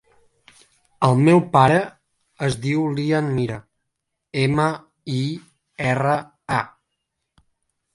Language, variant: Catalan, Septentrional